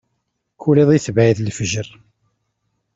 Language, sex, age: Kabyle, male, 50-59